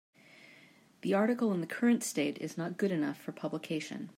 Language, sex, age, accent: English, female, 30-39, United States English